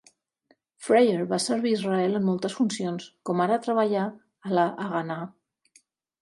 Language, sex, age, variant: Catalan, female, 40-49, Central